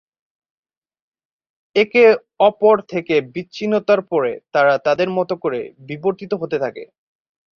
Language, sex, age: Bengali, male, 19-29